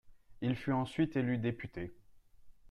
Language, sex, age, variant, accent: French, male, 40-49, Français des départements et régions d'outre-mer, Français de La Réunion